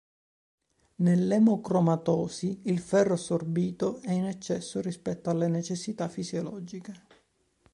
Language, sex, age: Italian, male, 30-39